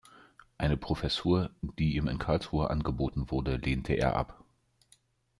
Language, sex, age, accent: German, male, 30-39, Deutschland Deutsch